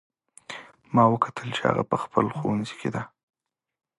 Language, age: Pashto, 19-29